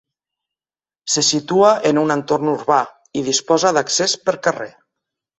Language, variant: Catalan, Nord-Occidental